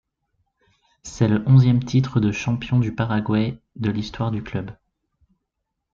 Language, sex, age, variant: French, male, 19-29, Français de métropole